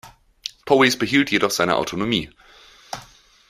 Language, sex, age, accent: German, male, 19-29, Deutschland Deutsch